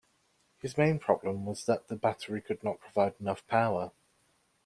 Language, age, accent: English, 19-29, England English